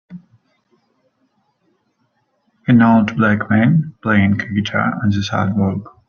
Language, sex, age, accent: English, male, 19-29, United States English